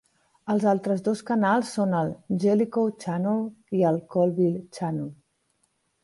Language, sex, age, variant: Catalan, female, 40-49, Central